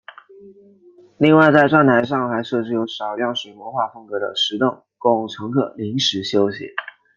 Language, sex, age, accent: Chinese, male, 19-29, 出生地：湖北省